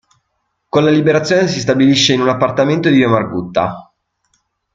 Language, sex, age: Italian, male, 19-29